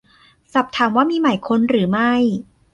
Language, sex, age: Thai, female, 30-39